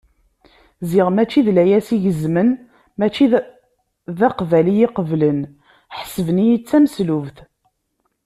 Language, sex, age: Kabyle, female, 30-39